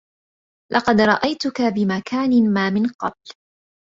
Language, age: Arabic, 30-39